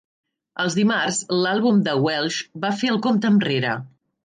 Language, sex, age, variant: Catalan, female, 50-59, Central